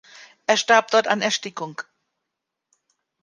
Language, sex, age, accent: German, female, 50-59, Deutschland Deutsch